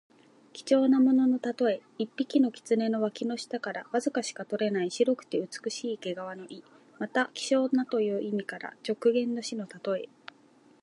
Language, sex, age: Japanese, female, 19-29